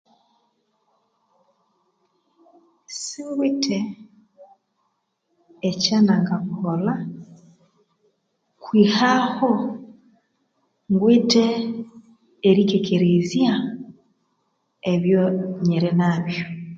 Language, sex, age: Konzo, female, 30-39